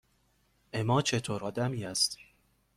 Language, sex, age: Persian, male, 19-29